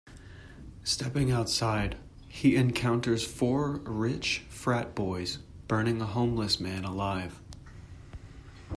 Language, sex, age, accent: English, male, 30-39, United States English